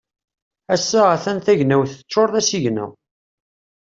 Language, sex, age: Kabyle, male, 30-39